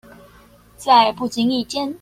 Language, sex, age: Chinese, female, 19-29